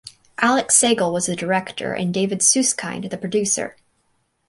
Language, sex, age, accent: English, female, 19-29, Canadian English